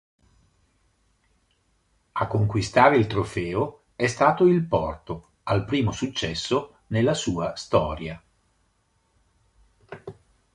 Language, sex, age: Italian, male, 60-69